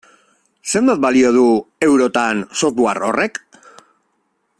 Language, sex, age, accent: Basque, male, 40-49, Mendebalekoa (Araba, Bizkaia, Gipuzkoako mendebaleko herri batzuk)